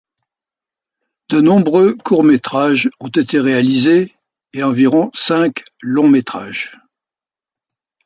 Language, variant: French, Français de métropole